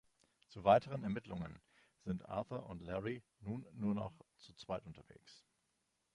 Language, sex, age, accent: German, male, 40-49, Deutschland Deutsch